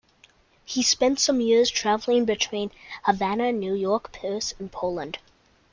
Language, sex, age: English, male, under 19